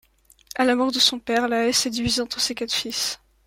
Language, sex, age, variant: French, female, 19-29, Français de métropole